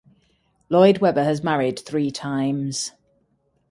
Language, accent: English, England English